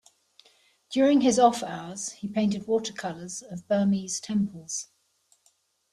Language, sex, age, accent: English, female, 60-69, England English